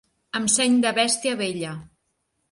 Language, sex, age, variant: Catalan, female, 40-49, Central